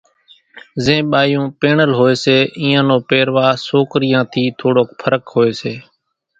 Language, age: Kachi Koli, 19-29